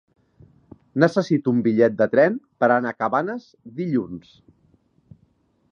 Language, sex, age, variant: Catalan, male, 40-49, Central